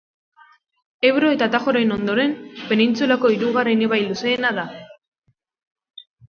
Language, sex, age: Basque, female, 30-39